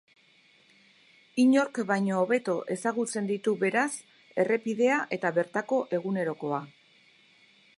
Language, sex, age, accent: Basque, female, 50-59, Erdialdekoa edo Nafarra (Gipuzkoa, Nafarroa)